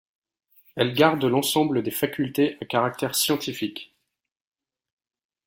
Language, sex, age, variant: French, male, 19-29, Français de métropole